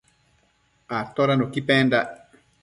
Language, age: Matsés, 40-49